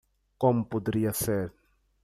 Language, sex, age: Portuguese, male, 30-39